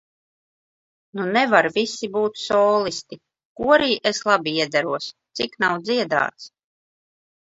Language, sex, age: Latvian, female, 40-49